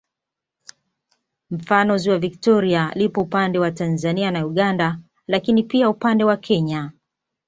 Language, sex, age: Swahili, female, 30-39